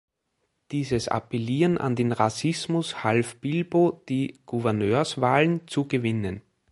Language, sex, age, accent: German, male, 40-49, Österreichisches Deutsch